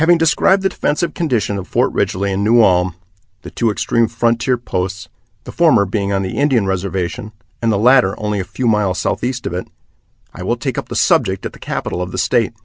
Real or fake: real